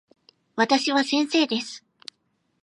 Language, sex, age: Japanese, female, 19-29